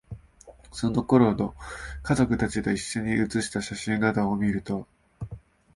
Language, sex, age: Japanese, male, 19-29